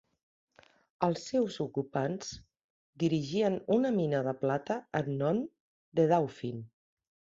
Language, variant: Catalan, Central